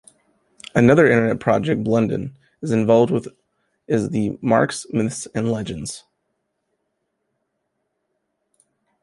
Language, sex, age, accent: English, male, 19-29, United States English